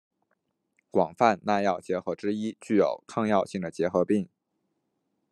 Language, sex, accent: Chinese, male, 出生地：河南省